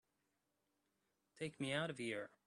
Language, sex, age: English, male, 30-39